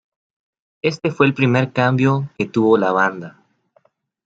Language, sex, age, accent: Spanish, male, 19-29, México